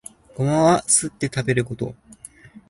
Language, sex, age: Japanese, male, 19-29